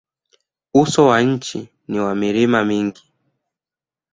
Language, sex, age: Swahili, male, 19-29